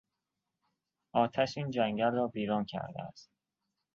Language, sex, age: Persian, male, 19-29